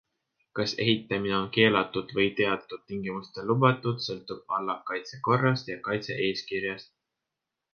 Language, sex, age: Estonian, male, 19-29